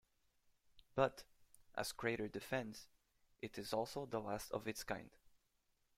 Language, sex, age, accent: English, male, 19-29, United States English